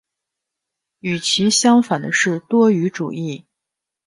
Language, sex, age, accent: Chinese, male, 19-29, 出生地：北京市